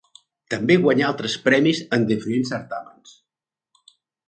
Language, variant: Catalan, Central